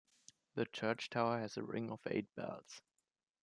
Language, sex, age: English, male, 19-29